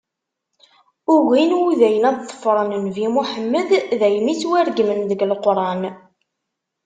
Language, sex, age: Kabyle, female, 19-29